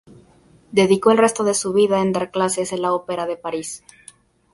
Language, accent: Spanish, México